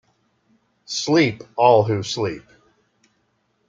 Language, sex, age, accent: English, male, 40-49, United States English